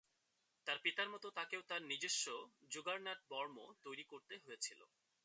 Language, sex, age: Bengali, male, 19-29